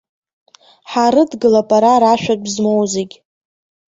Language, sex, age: Abkhazian, female, under 19